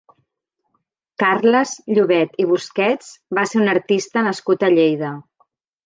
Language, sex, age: Catalan, female, 50-59